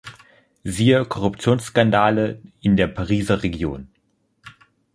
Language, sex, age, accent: German, male, 19-29, Deutschland Deutsch